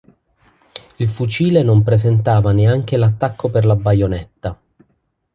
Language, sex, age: Italian, male, 40-49